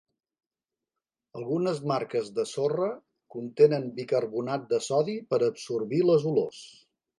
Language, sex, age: Catalan, male, 50-59